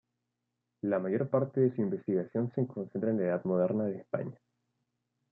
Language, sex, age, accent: Spanish, male, 19-29, Andino-Pacífico: Colombia, Perú, Ecuador, oeste de Bolivia y Venezuela andina